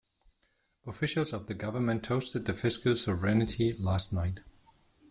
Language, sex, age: English, male, 30-39